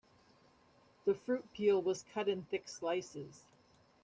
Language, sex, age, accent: English, female, 60-69, United States English